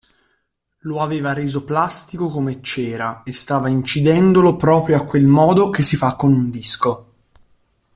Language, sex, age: Italian, male, 19-29